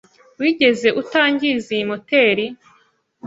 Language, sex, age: Kinyarwanda, female, 19-29